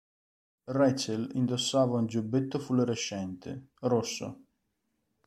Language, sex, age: Italian, male, 19-29